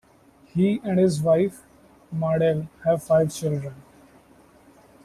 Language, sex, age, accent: English, male, 19-29, India and South Asia (India, Pakistan, Sri Lanka)